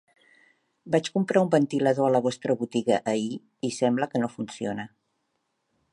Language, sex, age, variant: Catalan, female, 40-49, Central